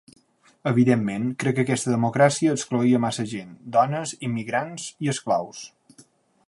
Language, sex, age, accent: Catalan, male, 19-29, balear; valencià